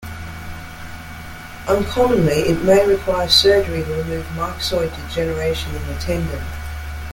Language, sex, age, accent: English, female, 50-59, Australian English